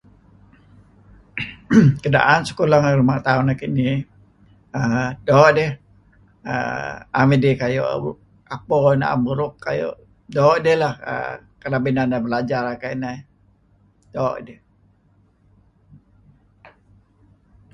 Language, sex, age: Kelabit, male, 70-79